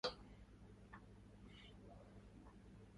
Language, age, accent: English, 60-69, Canadian English